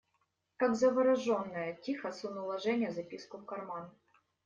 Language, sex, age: Russian, female, 19-29